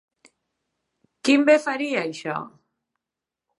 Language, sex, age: Catalan, female, 30-39